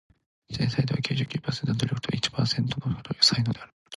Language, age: Japanese, 19-29